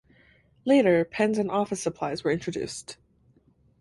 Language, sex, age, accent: English, female, 19-29, United States English